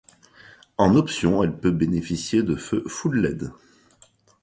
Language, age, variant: French, 30-39, Français de métropole